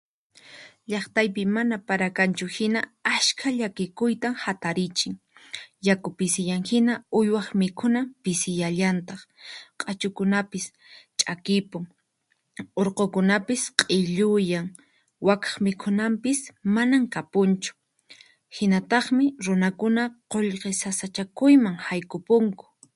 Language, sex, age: Puno Quechua, female, 19-29